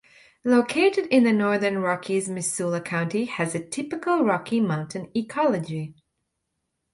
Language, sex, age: English, female, 30-39